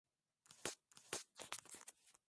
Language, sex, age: Swahili, male, 30-39